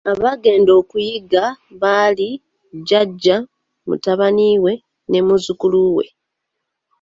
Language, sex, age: Ganda, female, 19-29